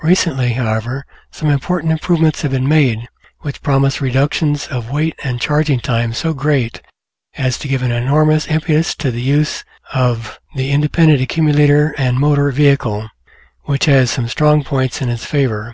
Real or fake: real